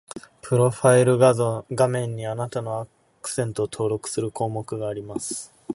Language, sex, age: Japanese, male, 19-29